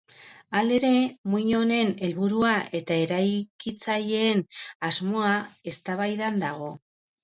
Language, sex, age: Basque, female, 40-49